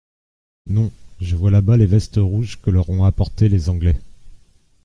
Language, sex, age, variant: French, male, 40-49, Français de métropole